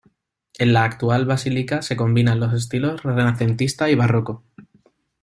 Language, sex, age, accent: Spanish, male, 30-39, España: Sur peninsular (Andalucia, Extremadura, Murcia)